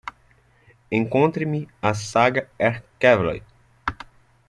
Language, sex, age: Portuguese, male, 30-39